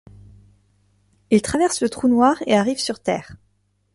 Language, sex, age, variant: French, female, 19-29, Français de métropole